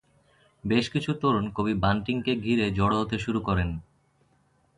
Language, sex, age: Bengali, male, 30-39